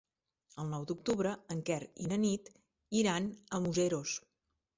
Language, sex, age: Catalan, female, 40-49